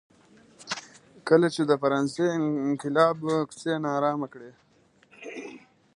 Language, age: Pashto, 19-29